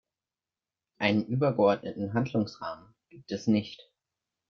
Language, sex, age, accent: German, male, under 19, Deutschland Deutsch